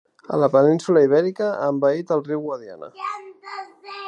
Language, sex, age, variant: Catalan, male, 30-39, Central